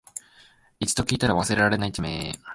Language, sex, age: Japanese, male, 19-29